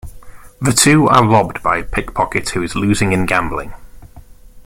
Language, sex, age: English, male, 30-39